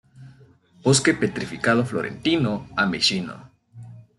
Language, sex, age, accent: Spanish, male, 19-29, América central